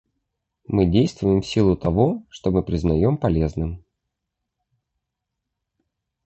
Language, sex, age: Russian, male, 30-39